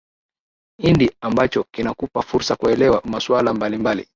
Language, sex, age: Swahili, male, 19-29